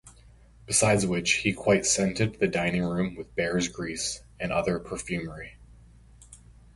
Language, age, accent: English, 30-39, United States English